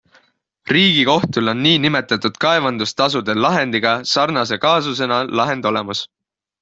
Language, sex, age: Estonian, male, 19-29